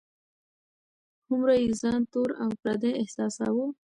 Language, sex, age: Pashto, female, 19-29